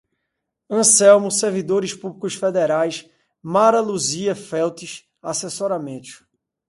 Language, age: Portuguese, 40-49